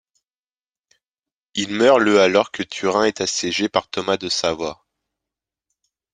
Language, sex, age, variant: French, male, 19-29, Français de métropole